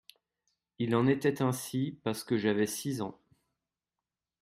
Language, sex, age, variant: French, male, 30-39, Français de métropole